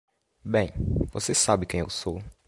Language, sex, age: Portuguese, male, under 19